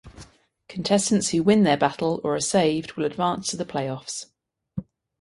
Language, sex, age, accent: English, female, 30-39, England English